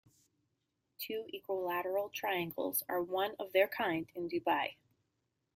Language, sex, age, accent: English, female, 30-39, United States English